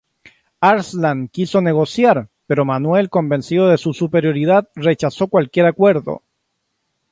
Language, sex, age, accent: Spanish, male, 40-49, Chileno: Chile, Cuyo